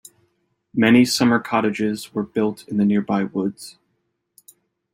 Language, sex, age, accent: English, male, 30-39, United States English